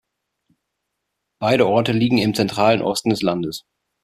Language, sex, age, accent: German, male, 30-39, Deutschland Deutsch